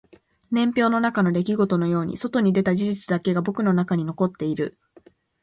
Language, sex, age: Japanese, female, 19-29